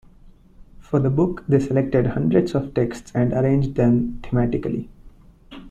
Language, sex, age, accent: English, male, 19-29, India and South Asia (India, Pakistan, Sri Lanka)